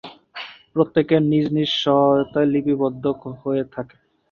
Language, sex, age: Bengali, male, 19-29